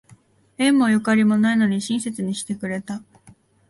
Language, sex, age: Japanese, female, 19-29